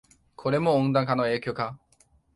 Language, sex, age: Japanese, male, 19-29